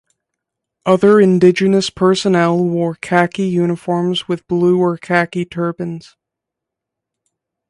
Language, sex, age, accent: English, male, 19-29, Canadian English